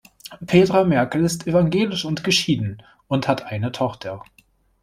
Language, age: German, 30-39